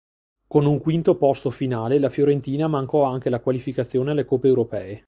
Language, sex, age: Italian, male, 30-39